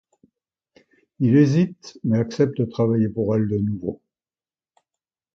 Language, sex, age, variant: French, male, 70-79, Français de métropole